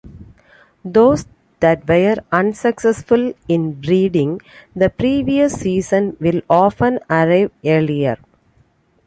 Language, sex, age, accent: English, female, 40-49, India and South Asia (India, Pakistan, Sri Lanka)